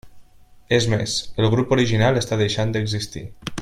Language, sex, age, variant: Catalan, male, 19-29, Nord-Occidental